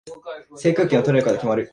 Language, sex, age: Japanese, male, 19-29